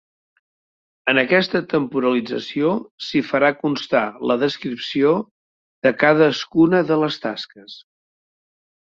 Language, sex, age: Catalan, male, 60-69